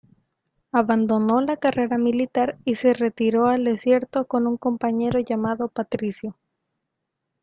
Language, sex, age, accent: Spanish, female, 19-29, México